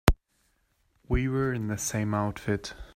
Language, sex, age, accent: English, male, 19-29, United States English